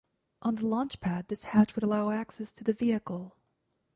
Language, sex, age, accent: English, female, 19-29, United States English